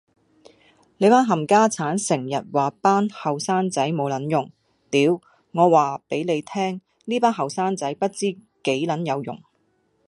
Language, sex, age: Cantonese, female, 40-49